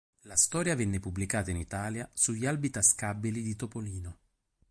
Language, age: Italian, 30-39